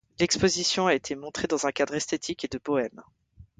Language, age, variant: French, 30-39, Français de métropole